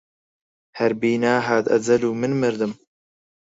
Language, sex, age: Central Kurdish, male, 19-29